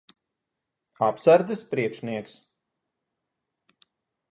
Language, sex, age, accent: Latvian, male, 40-49, Rigas